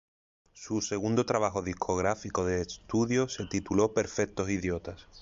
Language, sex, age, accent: Spanish, male, 19-29, España: Sur peninsular (Andalucia, Extremadura, Murcia)